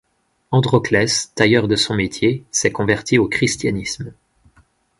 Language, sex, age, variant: French, male, 30-39, Français de métropole